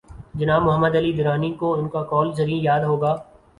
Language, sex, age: Urdu, male, 19-29